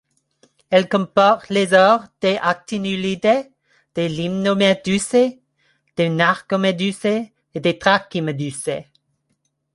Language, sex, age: French, female, 30-39